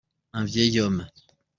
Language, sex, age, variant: French, male, 30-39, Français de métropole